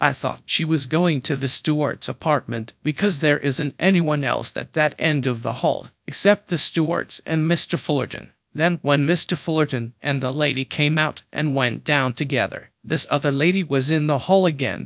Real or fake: fake